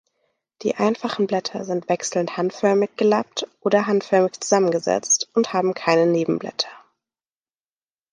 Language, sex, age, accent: German, female, 19-29, Deutschland Deutsch